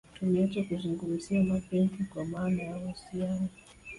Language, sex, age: Swahili, female, 30-39